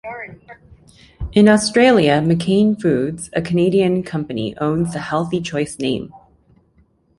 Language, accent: English, Canadian English